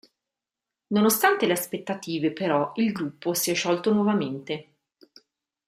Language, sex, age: Italian, female, 40-49